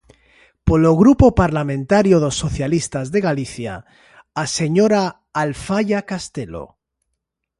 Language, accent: Galician, Normativo (estándar)